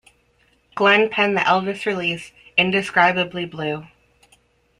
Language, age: English, 30-39